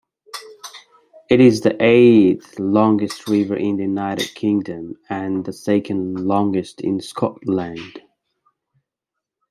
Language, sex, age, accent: English, male, 30-39, United States English